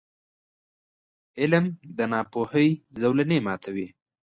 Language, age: Pashto, 19-29